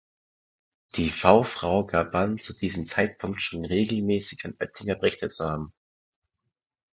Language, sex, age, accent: German, male, under 19, Österreichisches Deutsch